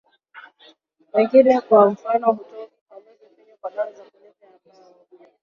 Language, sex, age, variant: Swahili, female, 19-29, Kiswahili cha Bara ya Kenya